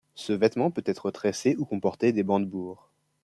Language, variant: French, Français de métropole